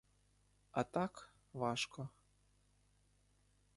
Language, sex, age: Ukrainian, male, 19-29